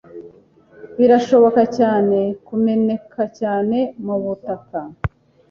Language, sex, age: Kinyarwanda, female, 40-49